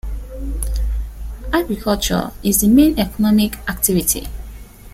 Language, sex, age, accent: English, female, 19-29, Irish English